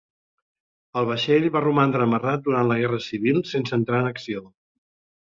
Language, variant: Catalan, Central